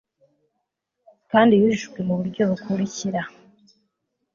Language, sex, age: Kinyarwanda, female, 19-29